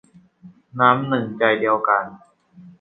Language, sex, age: Thai, male, under 19